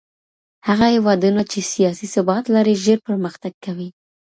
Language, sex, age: Pashto, female, under 19